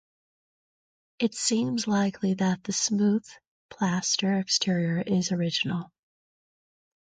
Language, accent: English, United States English